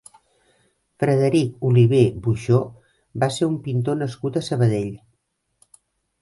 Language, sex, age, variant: Catalan, female, 50-59, Central